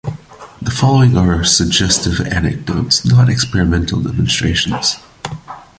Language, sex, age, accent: English, male, 19-29, United States English